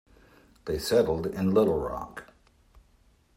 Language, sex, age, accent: English, male, 50-59, United States English